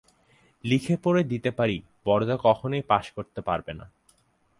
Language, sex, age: Bengali, male, 19-29